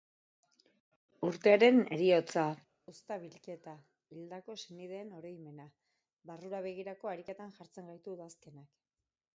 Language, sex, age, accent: Basque, female, 40-49, Erdialdekoa edo Nafarra (Gipuzkoa, Nafarroa)